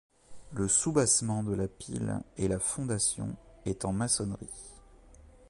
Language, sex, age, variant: French, male, 40-49, Français de métropole